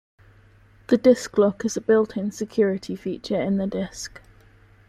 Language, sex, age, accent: English, female, 19-29, England English